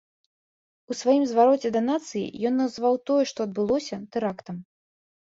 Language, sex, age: Belarusian, female, 19-29